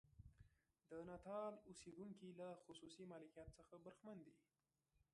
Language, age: Pashto, 19-29